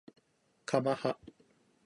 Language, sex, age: Japanese, male, 40-49